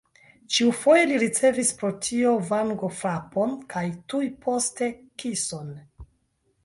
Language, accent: Esperanto, Internacia